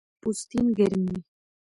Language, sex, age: Pashto, female, 19-29